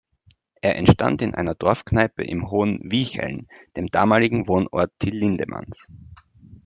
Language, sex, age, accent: German, male, 19-29, Österreichisches Deutsch